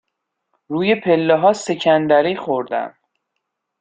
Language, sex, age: Persian, male, 30-39